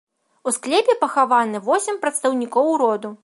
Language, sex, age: Belarusian, female, 19-29